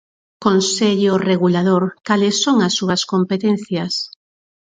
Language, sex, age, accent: Galician, female, 40-49, Normativo (estándar)